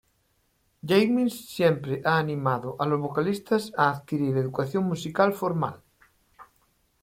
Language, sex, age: Spanish, male, 50-59